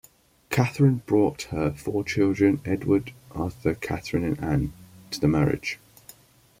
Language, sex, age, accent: English, male, 19-29, England English